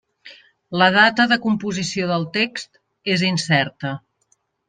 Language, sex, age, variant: Catalan, female, 50-59, Central